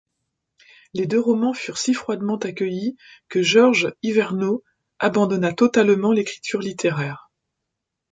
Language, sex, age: French, female, 50-59